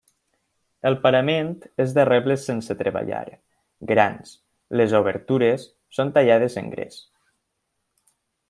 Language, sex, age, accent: Catalan, male, under 19, valencià